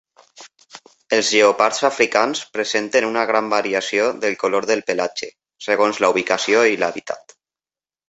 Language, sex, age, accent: Catalan, male, 30-39, valencià